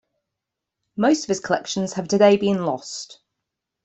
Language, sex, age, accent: English, female, 30-39, England English